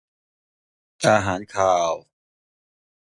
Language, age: Thai, 30-39